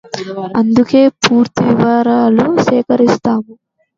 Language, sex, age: Telugu, female, 19-29